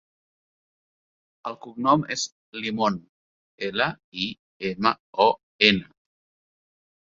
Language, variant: Catalan, Central